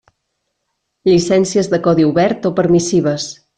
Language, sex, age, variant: Catalan, female, 30-39, Central